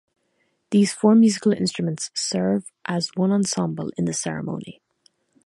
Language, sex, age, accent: English, female, under 19, Irish English